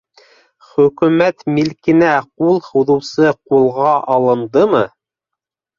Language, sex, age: Bashkir, male, 30-39